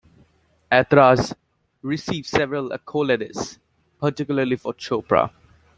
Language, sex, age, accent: English, male, 19-29, United States English